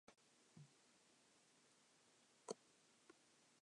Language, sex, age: English, male, under 19